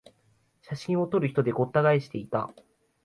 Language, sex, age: Japanese, male, 19-29